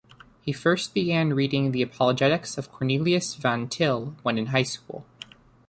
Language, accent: English, United States English